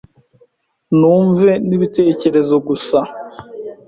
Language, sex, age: Kinyarwanda, female, 19-29